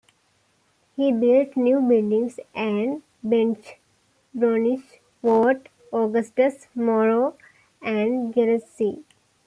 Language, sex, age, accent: English, female, 19-29, United States English